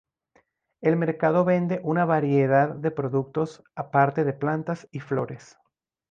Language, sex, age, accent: Spanish, male, 30-39, Caribe: Cuba, Venezuela, Puerto Rico, República Dominicana, Panamá, Colombia caribeña, México caribeño, Costa del golfo de México